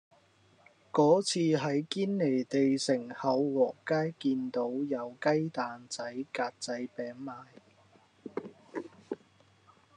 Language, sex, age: Cantonese, male, 19-29